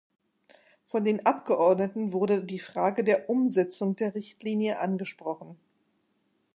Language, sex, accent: German, female, Deutschland Deutsch